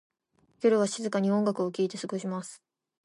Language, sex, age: Japanese, female, 19-29